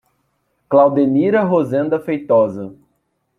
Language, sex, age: Portuguese, male, 19-29